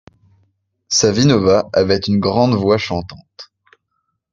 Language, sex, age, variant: French, male, under 19, Français de métropole